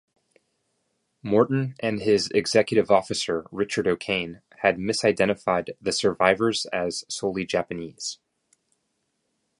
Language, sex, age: English, male, 30-39